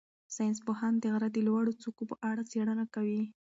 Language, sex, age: Pashto, female, 19-29